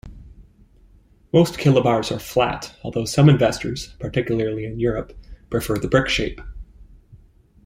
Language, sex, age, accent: English, male, 19-29, United States English